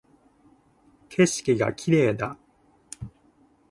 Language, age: Japanese, 19-29